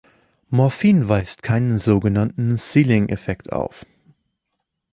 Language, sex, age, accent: German, male, 19-29, Deutschland Deutsch